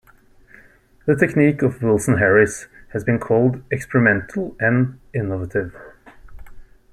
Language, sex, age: English, male, 19-29